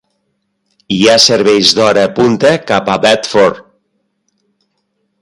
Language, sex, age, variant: Catalan, male, 50-59, Nord-Occidental